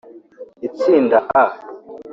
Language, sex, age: Kinyarwanda, male, under 19